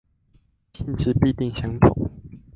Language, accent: Chinese, 出生地：桃園市